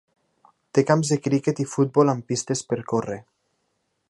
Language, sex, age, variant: Catalan, male, 19-29, Nord-Occidental